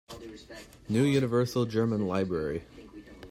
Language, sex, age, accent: English, male, 19-29, United States English